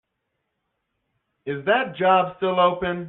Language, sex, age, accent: English, male, 19-29, United States English